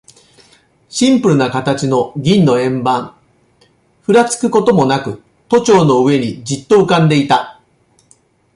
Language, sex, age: Japanese, male, 50-59